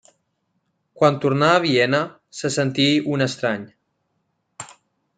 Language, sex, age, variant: Catalan, male, 19-29, Central